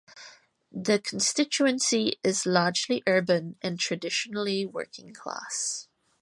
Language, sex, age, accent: English, female, 30-39, New Zealand English